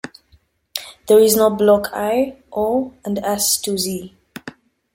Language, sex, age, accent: English, female, 19-29, England English